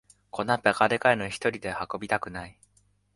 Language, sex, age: Japanese, male, 19-29